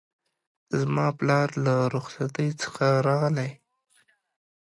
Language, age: Pashto, 19-29